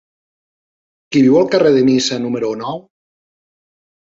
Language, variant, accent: Catalan, Nord-Occidental, Lleida